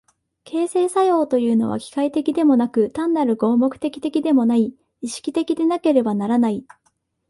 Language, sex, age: Japanese, female, 19-29